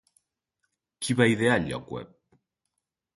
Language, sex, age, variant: Catalan, male, 19-29, Central